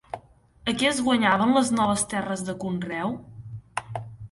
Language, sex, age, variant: Catalan, female, under 19, Central